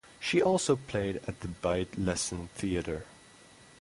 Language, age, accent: English, 19-29, United States English; England English